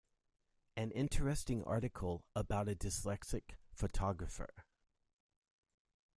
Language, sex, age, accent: English, male, 40-49, United States English